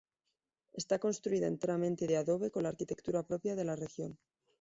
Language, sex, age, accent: Spanish, female, 19-29, España: Centro-Sur peninsular (Madrid, Toledo, Castilla-La Mancha)